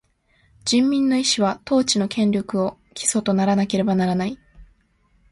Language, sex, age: Japanese, female, 19-29